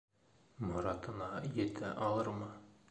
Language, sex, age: Bashkir, male, 30-39